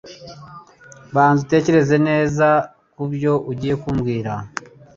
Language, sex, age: Kinyarwanda, male, 40-49